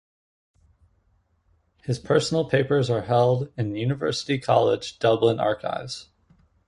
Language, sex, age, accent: English, male, 19-29, United States English